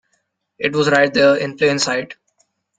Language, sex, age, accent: English, male, 19-29, India and South Asia (India, Pakistan, Sri Lanka)